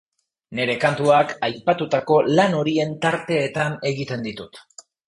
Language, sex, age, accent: Basque, male, 19-29, Erdialdekoa edo Nafarra (Gipuzkoa, Nafarroa)